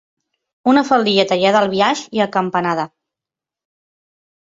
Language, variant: Catalan, Central